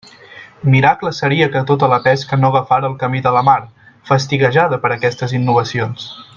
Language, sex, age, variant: Catalan, male, 19-29, Central